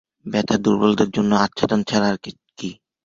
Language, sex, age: Bengali, male, 19-29